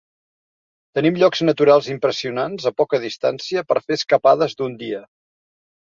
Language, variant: Catalan, Central